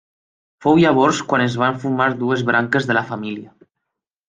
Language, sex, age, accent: Catalan, male, 19-29, valencià